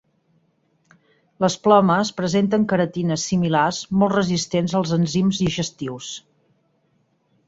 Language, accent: Catalan, Garrotxi